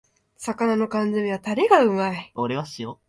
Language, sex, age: Japanese, female, 19-29